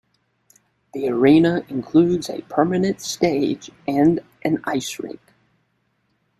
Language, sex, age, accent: English, male, 40-49, United States English